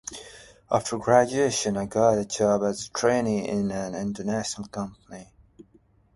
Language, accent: English, United States English